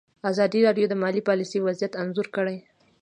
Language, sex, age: Pashto, female, 19-29